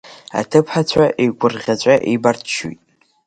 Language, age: Abkhazian, under 19